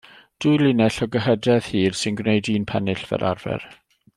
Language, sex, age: Welsh, male, 50-59